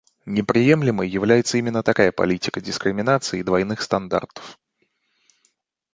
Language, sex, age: Russian, male, 19-29